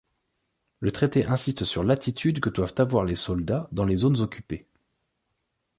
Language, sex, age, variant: French, male, 30-39, Français de métropole